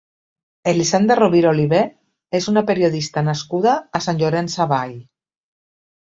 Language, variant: Catalan, Nord-Occidental